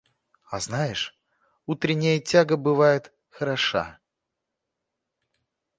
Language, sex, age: Russian, male, 30-39